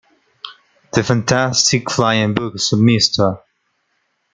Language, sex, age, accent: Spanish, male, 19-29, América central